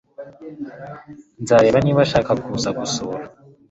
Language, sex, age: Kinyarwanda, male, 19-29